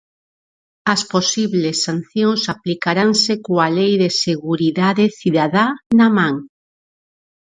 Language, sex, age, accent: Galician, female, 40-49, Normativo (estándar)